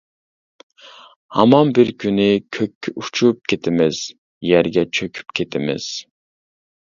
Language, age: Uyghur, 40-49